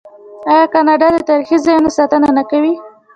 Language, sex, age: Pashto, female, under 19